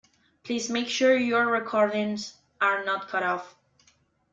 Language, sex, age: English, female, 19-29